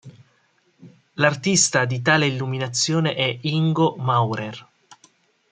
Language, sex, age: Italian, male, 30-39